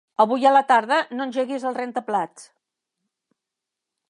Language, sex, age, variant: Catalan, female, 70-79, Central